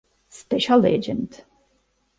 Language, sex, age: Italian, female, 30-39